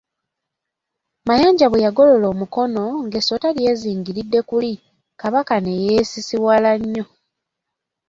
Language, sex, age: Ganda, female, 19-29